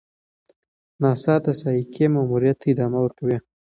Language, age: Pashto, 19-29